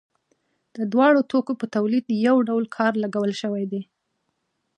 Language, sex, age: Pashto, female, 19-29